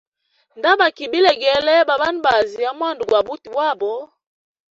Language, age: Hemba, 30-39